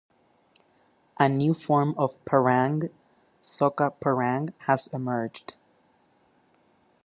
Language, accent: English, United States English